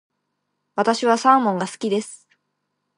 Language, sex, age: Japanese, female, under 19